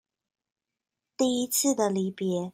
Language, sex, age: Chinese, female, 19-29